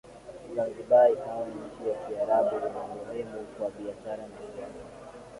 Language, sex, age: Swahili, male, 19-29